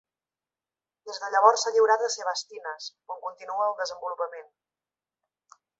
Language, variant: Catalan, Central